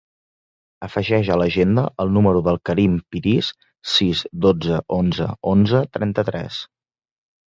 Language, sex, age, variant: Catalan, male, 19-29, Central